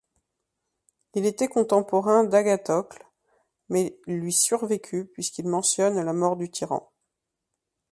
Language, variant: French, Français de métropole